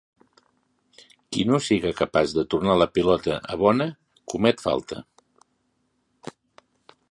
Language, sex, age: Catalan, male, 60-69